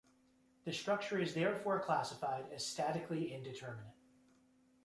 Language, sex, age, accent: English, male, 19-29, United States English